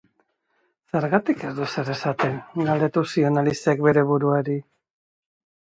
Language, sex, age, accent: Basque, female, 40-49, Mendebalekoa (Araba, Bizkaia, Gipuzkoako mendebaleko herri batzuk)